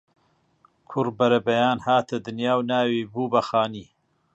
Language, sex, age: Central Kurdish, male, 40-49